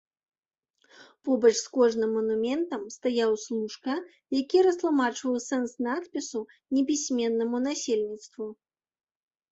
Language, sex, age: Belarusian, female, 30-39